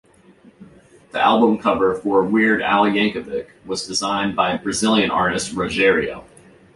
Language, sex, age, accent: English, male, 19-29, United States English